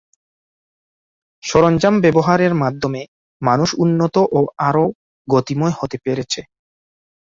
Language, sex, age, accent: Bengali, male, 19-29, fluent